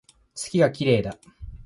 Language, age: Japanese, 19-29